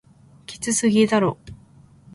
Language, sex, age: Japanese, female, 19-29